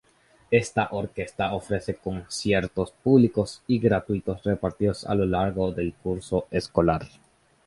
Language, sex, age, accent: Spanish, male, under 19, América central